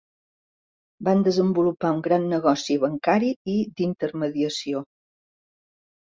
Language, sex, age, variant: Catalan, female, 50-59, Central